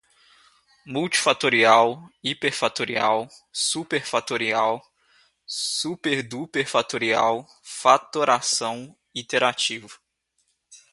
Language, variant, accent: Portuguese, Portuguese (Brasil), Mineiro